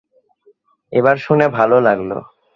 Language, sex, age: Bengali, male, 19-29